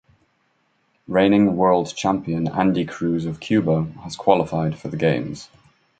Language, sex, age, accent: English, male, 30-39, England English